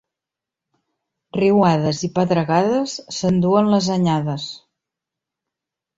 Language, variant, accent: Catalan, Central, Barceloní